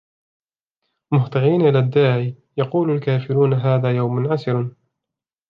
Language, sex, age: Arabic, male, 19-29